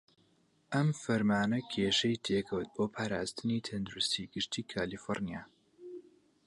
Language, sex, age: Central Kurdish, male, 19-29